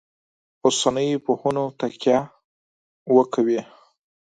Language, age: Pashto, 19-29